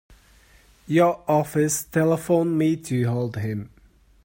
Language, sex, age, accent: English, male, 40-49, England English